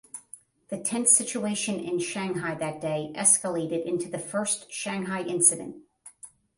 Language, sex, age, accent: English, female, 50-59, United States English